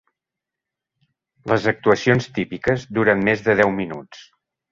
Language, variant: Catalan, Central